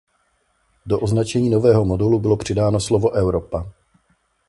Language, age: Czech, 30-39